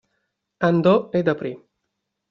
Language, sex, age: Italian, male, 30-39